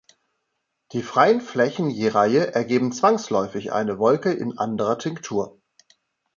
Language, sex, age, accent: German, male, 50-59, Deutschland Deutsch